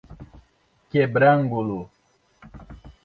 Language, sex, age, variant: Portuguese, male, 30-39, Portuguese (Brasil)